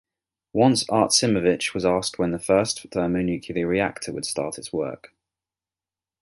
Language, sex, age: English, male, 19-29